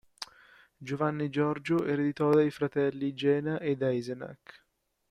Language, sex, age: Italian, male, under 19